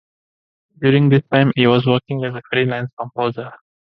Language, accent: English, India and South Asia (India, Pakistan, Sri Lanka)